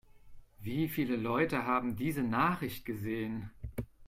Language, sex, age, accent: German, male, 30-39, Deutschland Deutsch